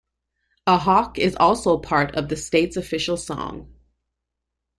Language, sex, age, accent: English, female, 30-39, United States English